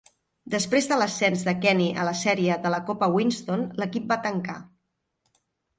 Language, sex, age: Catalan, female, 40-49